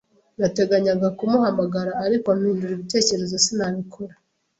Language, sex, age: Kinyarwanda, female, 19-29